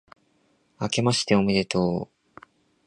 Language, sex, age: Japanese, male, 19-29